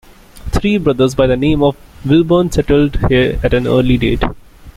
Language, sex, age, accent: English, male, 19-29, India and South Asia (India, Pakistan, Sri Lanka)